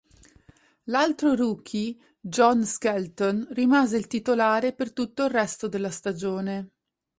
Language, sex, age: Italian, female, 30-39